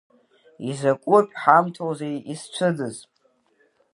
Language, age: Abkhazian, under 19